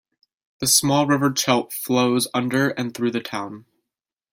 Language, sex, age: English, male, 19-29